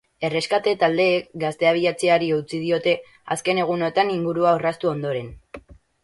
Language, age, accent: Basque, under 19, Batua